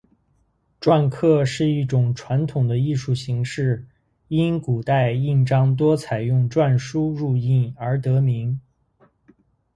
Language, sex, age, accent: Chinese, male, 30-39, 出生地：山东省